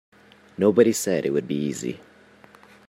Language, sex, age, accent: English, male, 19-29, United States English